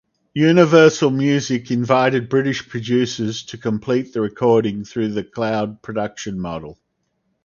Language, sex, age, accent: English, male, 50-59, Australian English